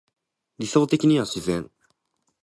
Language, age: Japanese, 19-29